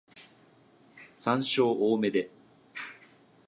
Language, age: Japanese, 40-49